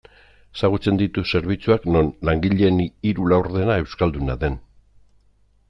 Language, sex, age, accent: Basque, male, 50-59, Erdialdekoa edo Nafarra (Gipuzkoa, Nafarroa)